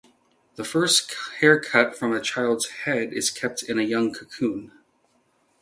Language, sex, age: English, male, 19-29